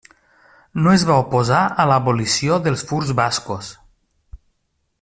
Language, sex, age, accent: Catalan, male, 40-49, valencià